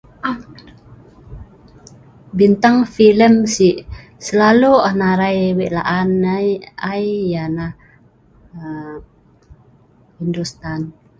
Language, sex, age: Sa'ban, female, 50-59